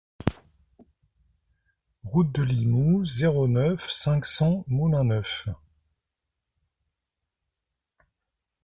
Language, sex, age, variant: French, male, 50-59, Français de métropole